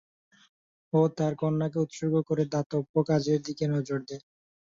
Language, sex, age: Bengali, male, 19-29